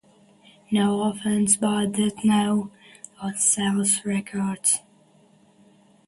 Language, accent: English, West Indies and Bermuda (Bahamas, Bermuda, Jamaica, Trinidad)